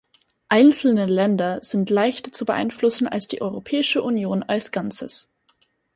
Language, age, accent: German, 19-29, Österreichisches Deutsch